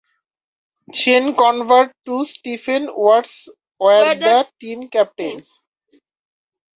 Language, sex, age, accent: English, female, 19-29, United States English